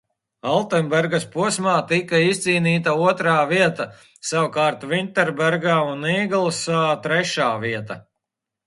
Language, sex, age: Latvian, male, 40-49